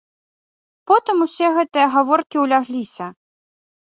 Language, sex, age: Belarusian, female, 30-39